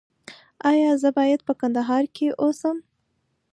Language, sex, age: Pashto, female, 19-29